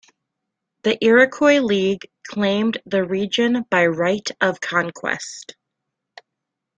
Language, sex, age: English, female, 30-39